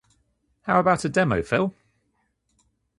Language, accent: English, England English